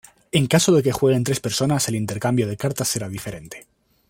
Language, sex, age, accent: Spanish, male, 19-29, España: Centro-Sur peninsular (Madrid, Toledo, Castilla-La Mancha)